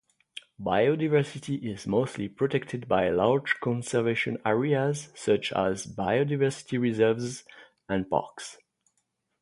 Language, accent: English, England English